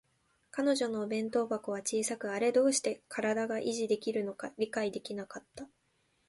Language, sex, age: Japanese, female, 19-29